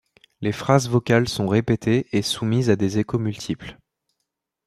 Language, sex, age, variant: French, male, 19-29, Français de métropole